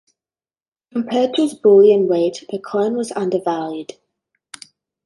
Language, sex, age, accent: English, female, under 19, Australian English